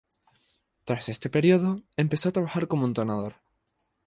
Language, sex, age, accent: Spanish, male, 19-29, España: Islas Canarias